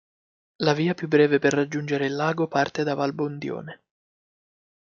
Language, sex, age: Italian, male, 19-29